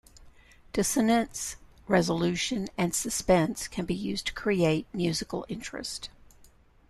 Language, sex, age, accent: English, female, 60-69, United States English